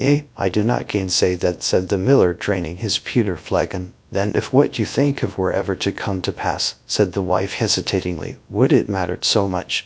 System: TTS, GradTTS